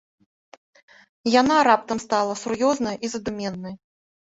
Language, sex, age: Belarusian, female, 40-49